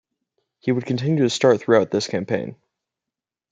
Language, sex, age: English, male, under 19